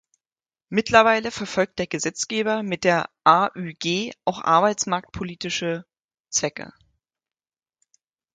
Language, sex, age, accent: German, female, 19-29, Deutschland Deutsch